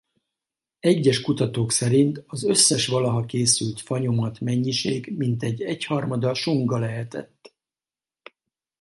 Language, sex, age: Hungarian, male, 50-59